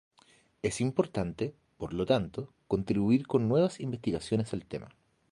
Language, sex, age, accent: Spanish, male, 30-39, Chileno: Chile, Cuyo